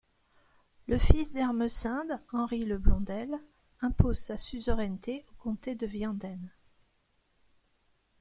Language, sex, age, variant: French, female, 40-49, Français de métropole